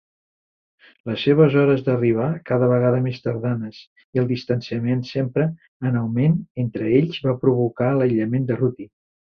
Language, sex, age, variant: Catalan, male, 60-69, Central